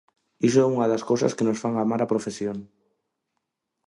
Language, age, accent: Galician, 19-29, Neofalante